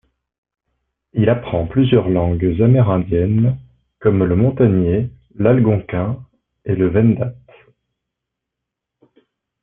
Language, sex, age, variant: French, male, 19-29, Français de métropole